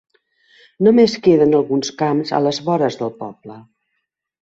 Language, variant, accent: Catalan, Central, central